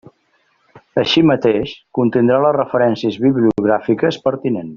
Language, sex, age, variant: Catalan, male, 60-69, Central